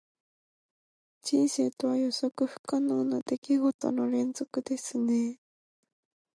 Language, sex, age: Japanese, female, 19-29